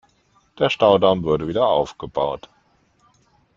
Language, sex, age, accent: German, male, 40-49, Deutschland Deutsch